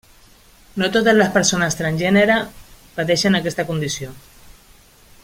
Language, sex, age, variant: Catalan, female, 30-39, Central